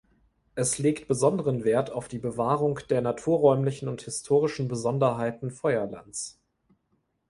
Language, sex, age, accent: German, male, 19-29, Deutschland Deutsch